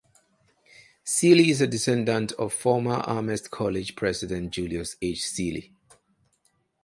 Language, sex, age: English, male, 30-39